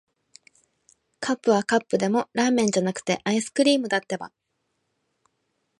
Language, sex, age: Japanese, female, 19-29